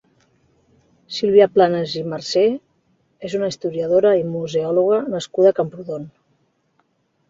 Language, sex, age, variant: Catalan, female, 40-49, Central